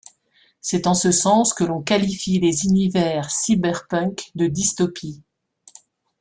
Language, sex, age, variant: French, female, 50-59, Français de métropole